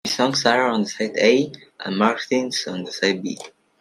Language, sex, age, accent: English, male, under 19, United States English